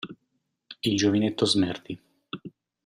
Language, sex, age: Italian, male, 40-49